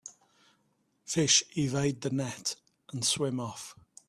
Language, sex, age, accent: English, male, 40-49, England English